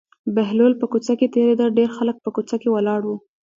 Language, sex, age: Pashto, female, 19-29